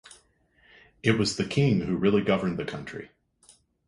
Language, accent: English, United States English